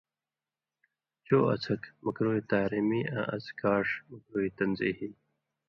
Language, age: Indus Kohistani, 19-29